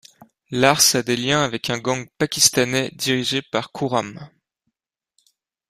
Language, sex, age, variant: French, male, 19-29, Français de métropole